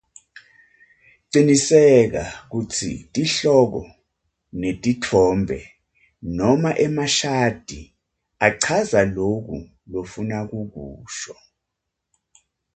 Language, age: Swati, 50-59